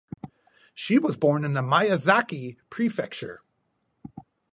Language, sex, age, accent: English, male, 40-49, United States English